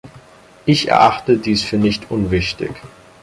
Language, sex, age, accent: German, male, under 19, Deutschland Deutsch